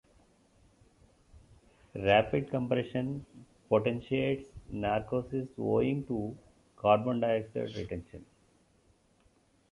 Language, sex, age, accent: English, male, 50-59, India and South Asia (India, Pakistan, Sri Lanka)